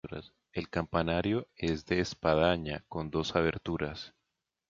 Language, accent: Spanish, Andino-Pacífico: Colombia, Perú, Ecuador, oeste de Bolivia y Venezuela andina